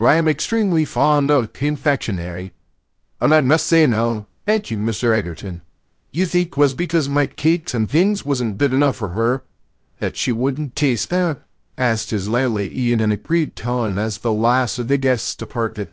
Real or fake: fake